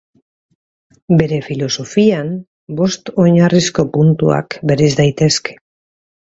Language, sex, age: Basque, female, 50-59